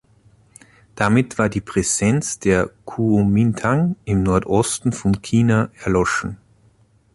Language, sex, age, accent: German, male, 30-39, Österreichisches Deutsch